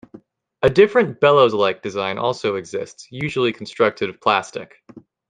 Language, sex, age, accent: English, female, 19-29, United States English